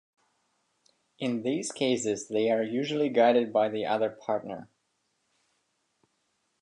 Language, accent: English, Slavic